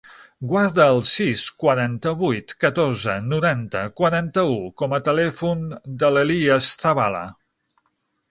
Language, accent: Catalan, central; septentrional